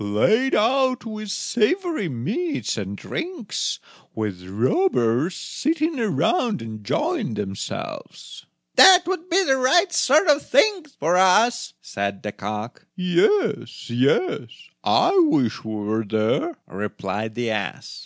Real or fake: real